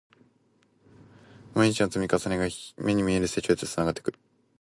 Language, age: Japanese, 19-29